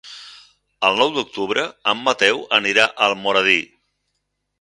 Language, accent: Catalan, Barcelona